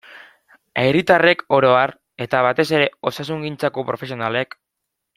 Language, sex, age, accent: Basque, male, 19-29, Mendebalekoa (Araba, Bizkaia, Gipuzkoako mendebaleko herri batzuk)